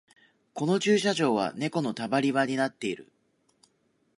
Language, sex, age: Japanese, male, 19-29